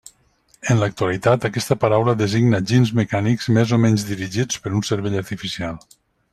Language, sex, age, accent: Catalan, male, 50-59, valencià